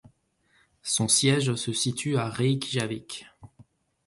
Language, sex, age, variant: French, male, 30-39, Français de métropole